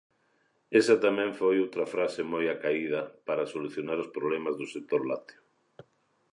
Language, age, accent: Galician, 60-69, Normativo (estándar)